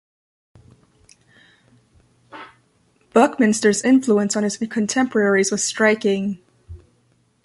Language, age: English, 19-29